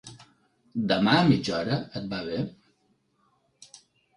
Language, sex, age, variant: Catalan, male, 40-49, Central